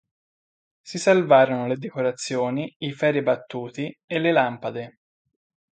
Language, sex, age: Italian, male, 30-39